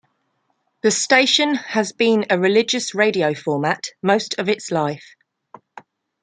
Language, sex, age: English, female, 30-39